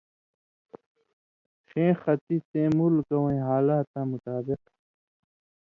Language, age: Indus Kohistani, 19-29